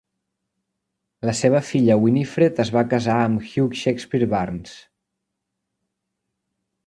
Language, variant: Catalan, Central